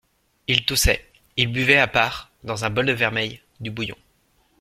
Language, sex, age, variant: French, male, 19-29, Français de métropole